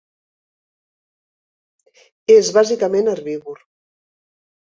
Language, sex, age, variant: Catalan, female, 50-59, Central